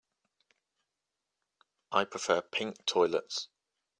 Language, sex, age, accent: English, male, 19-29, England English